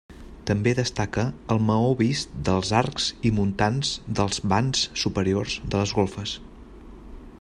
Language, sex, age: Catalan, male, 30-39